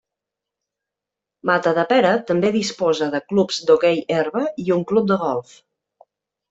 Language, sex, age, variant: Catalan, female, 40-49, Central